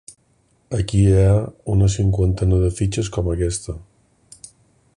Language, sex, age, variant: Catalan, male, 50-59, Balear